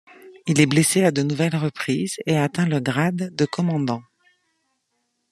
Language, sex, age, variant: French, female, 40-49, Français de métropole